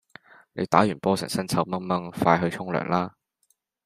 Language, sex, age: Cantonese, male, 19-29